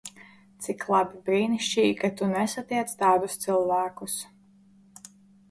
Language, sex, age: Latvian, female, 19-29